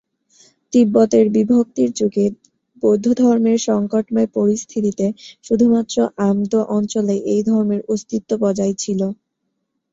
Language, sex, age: Bengali, female, under 19